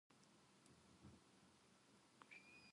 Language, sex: Japanese, female